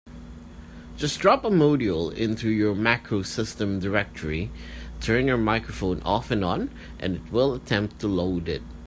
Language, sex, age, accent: English, male, 40-49, Filipino